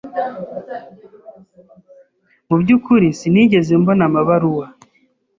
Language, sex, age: Kinyarwanda, male, 19-29